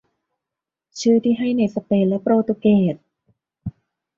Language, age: Thai, 19-29